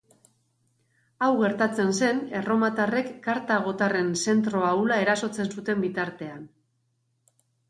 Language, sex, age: Basque, female, 40-49